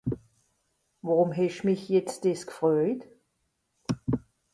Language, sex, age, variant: Swiss German, female, 50-59, Nordniederàlemmànisch (Rishoffe, Zàwere, Bùsswìller, Hawenau, Brüemt, Stroossbùri, Molse, Dàmbàch, Schlettstàtt, Pfàlzbùri usw.)